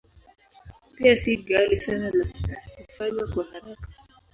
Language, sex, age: Swahili, female, 19-29